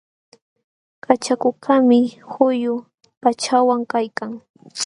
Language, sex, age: Jauja Wanca Quechua, female, 19-29